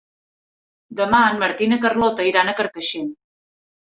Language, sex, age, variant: Catalan, female, 30-39, Central